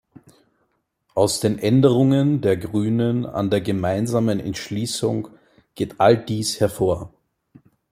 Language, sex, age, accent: German, male, 19-29, Österreichisches Deutsch